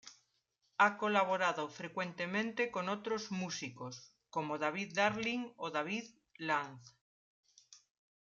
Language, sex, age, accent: Spanish, female, 50-59, España: Norte peninsular (Asturias, Castilla y León, Cantabria, País Vasco, Navarra, Aragón, La Rioja, Guadalajara, Cuenca)